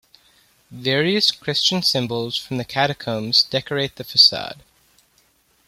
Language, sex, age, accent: English, male, 19-29, United States English